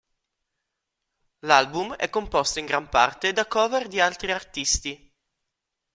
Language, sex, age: Italian, male, 30-39